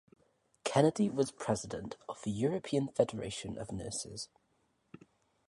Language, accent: English, Welsh English